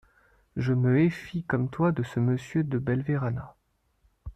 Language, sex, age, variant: French, male, 19-29, Français de métropole